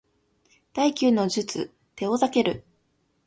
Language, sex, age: Japanese, female, 19-29